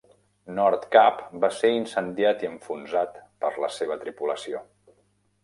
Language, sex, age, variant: Catalan, male, 50-59, Central